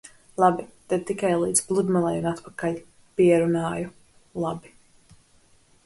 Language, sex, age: Latvian, female, 19-29